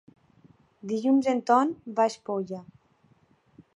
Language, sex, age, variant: Catalan, female, 19-29, Nord-Occidental